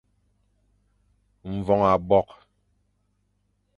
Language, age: Fang, 40-49